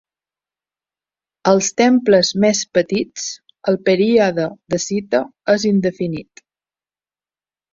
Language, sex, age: Catalan, female, 40-49